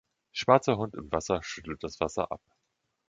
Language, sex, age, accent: German, male, 30-39, Deutschland Deutsch